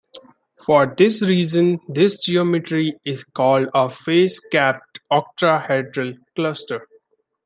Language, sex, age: English, male, 19-29